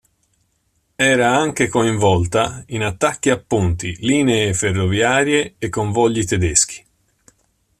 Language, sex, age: Italian, male, 50-59